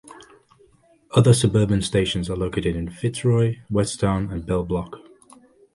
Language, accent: English, England English